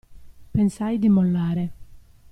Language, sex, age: Italian, female, 50-59